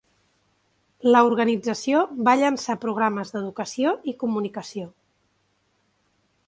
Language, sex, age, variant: Catalan, male, 30-39, Central